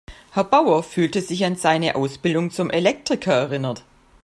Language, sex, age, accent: German, female, 40-49, Deutschland Deutsch